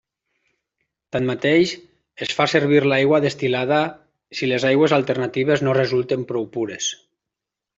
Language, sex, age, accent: Catalan, male, 30-39, valencià